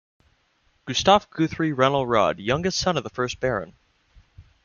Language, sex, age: English, male, under 19